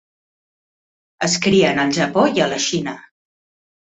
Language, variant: Catalan, Central